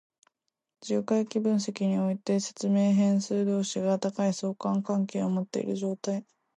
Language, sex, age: Japanese, female, 19-29